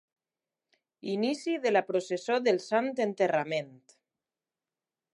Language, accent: Catalan, valencià